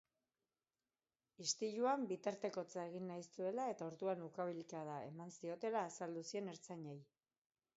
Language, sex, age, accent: Basque, female, 40-49, Erdialdekoa edo Nafarra (Gipuzkoa, Nafarroa)